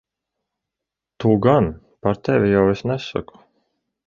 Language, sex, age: Latvian, male, 30-39